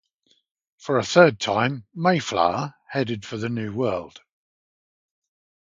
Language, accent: English, England English